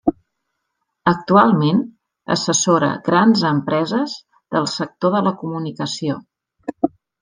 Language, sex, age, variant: Catalan, female, 50-59, Central